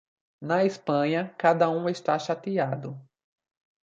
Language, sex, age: Portuguese, male, 19-29